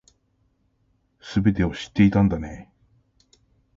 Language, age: Japanese, 40-49